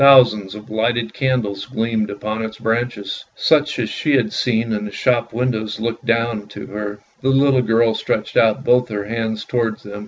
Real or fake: real